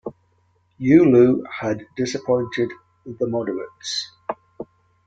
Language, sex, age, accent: English, male, 50-59, England English